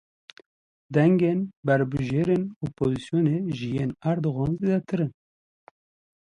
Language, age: Kurdish, 30-39